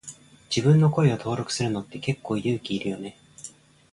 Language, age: Japanese, 19-29